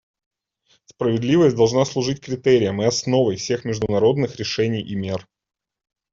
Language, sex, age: Russian, male, 30-39